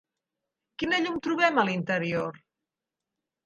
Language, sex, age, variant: Catalan, female, 50-59, Central